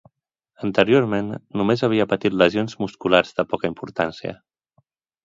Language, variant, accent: Catalan, Central, central